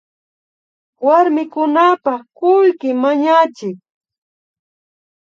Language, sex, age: Imbabura Highland Quichua, female, 30-39